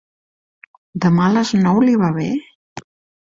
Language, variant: Catalan, Septentrional